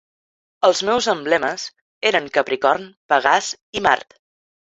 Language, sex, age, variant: Catalan, female, 19-29, Central